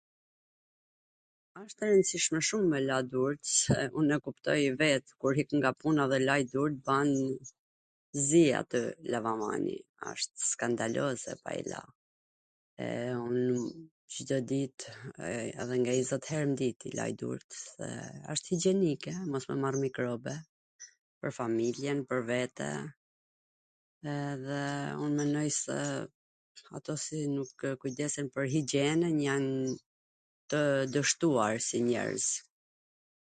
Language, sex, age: Gheg Albanian, female, 40-49